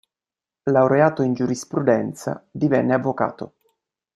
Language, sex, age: Italian, male, 19-29